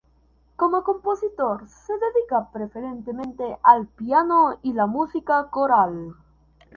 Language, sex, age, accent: Spanish, male, under 19, Andino-Pacífico: Colombia, Perú, Ecuador, oeste de Bolivia y Venezuela andina